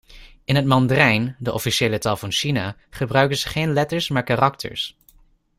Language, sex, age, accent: Dutch, male, 19-29, Nederlands Nederlands